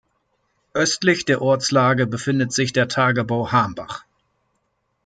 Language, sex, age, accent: German, male, 30-39, Deutschland Deutsch